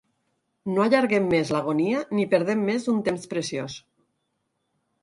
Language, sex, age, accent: Catalan, female, 40-49, Tortosí